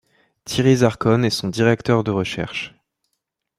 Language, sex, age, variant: French, male, 19-29, Français de métropole